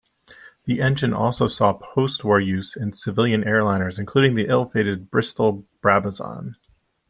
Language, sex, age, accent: English, male, 30-39, United States English